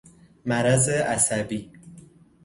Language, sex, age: Persian, male, 19-29